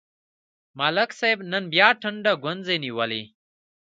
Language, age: Pashto, 19-29